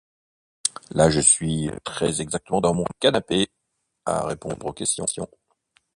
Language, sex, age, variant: French, male, 50-59, Français de métropole